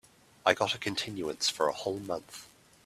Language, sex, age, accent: English, male, 19-29, Australian English